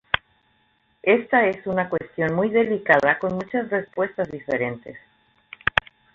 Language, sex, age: Spanish, female, 50-59